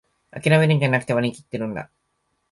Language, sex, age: Japanese, male, 19-29